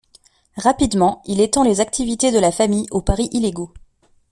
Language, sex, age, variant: French, female, 19-29, Français de métropole